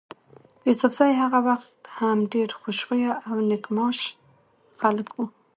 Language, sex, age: Pashto, female, 19-29